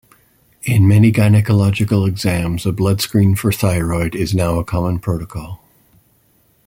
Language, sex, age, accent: English, male, 50-59, Canadian English